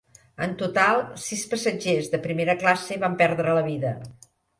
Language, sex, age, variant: Catalan, female, 60-69, Central